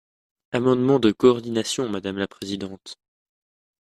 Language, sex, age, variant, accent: French, male, 19-29, Français d'Europe, Français de Suisse